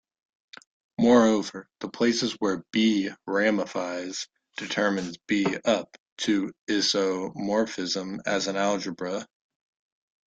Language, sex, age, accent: English, male, under 19, United States English